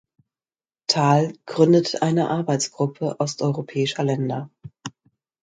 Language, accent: German, Deutschland Deutsch